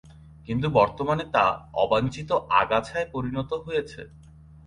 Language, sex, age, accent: Bengali, male, 19-29, Bangladeshi